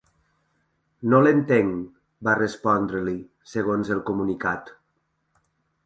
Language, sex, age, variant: Catalan, male, 30-39, Nord-Occidental